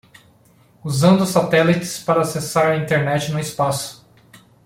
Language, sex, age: Portuguese, male, 40-49